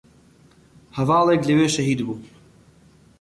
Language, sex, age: Central Kurdish, male, 19-29